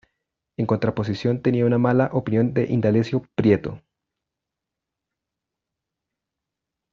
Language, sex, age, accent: Spanish, male, 30-39, Andino-Pacífico: Colombia, Perú, Ecuador, oeste de Bolivia y Venezuela andina